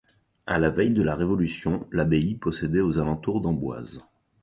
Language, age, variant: French, 30-39, Français de métropole